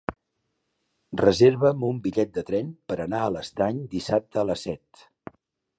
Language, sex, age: Catalan, male, 50-59